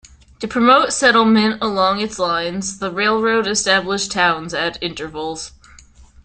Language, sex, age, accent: English, female, 19-29, United States English